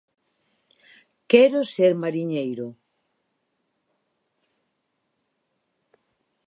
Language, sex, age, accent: Galician, female, 30-39, Normativo (estándar)